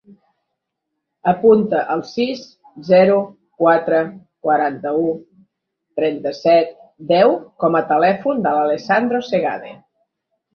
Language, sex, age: Catalan, female, 50-59